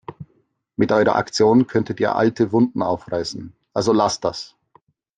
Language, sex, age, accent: German, male, 30-39, Österreichisches Deutsch